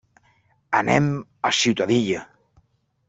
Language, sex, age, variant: Catalan, male, 40-49, Central